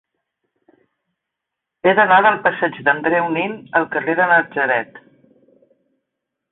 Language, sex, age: Catalan, female, 50-59